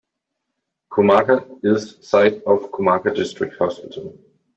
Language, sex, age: English, male, 19-29